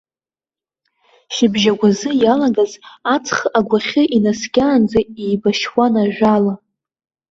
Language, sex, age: Abkhazian, female, 19-29